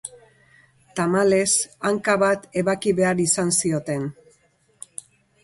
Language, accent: Basque, Erdialdekoa edo Nafarra (Gipuzkoa, Nafarroa)